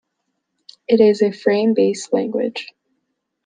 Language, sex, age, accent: English, female, under 19, United States English